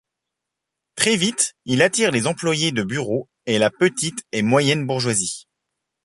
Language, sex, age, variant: French, male, 30-39, Français de métropole